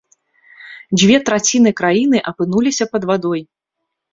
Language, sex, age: Belarusian, female, 30-39